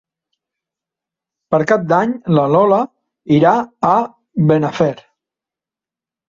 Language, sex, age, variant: Catalan, male, 30-39, Central